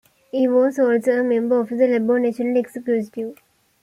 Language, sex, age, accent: English, female, 19-29, United States English